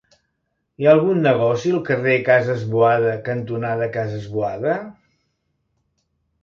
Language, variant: Catalan, Central